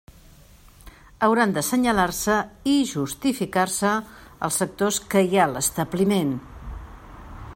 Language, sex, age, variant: Catalan, female, 60-69, Central